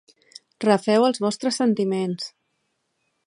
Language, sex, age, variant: Catalan, female, 40-49, Central